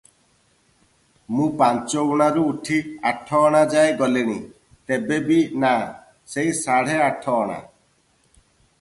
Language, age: Odia, 30-39